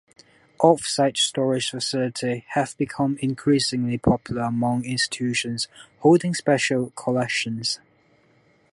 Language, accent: English, Hong Kong English